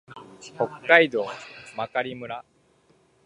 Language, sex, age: Japanese, male, under 19